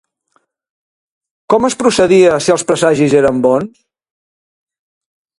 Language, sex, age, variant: Catalan, male, 60-69, Central